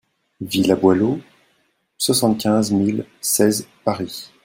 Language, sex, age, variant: French, male, 40-49, Français de métropole